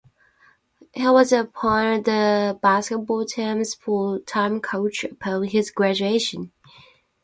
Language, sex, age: English, female, 19-29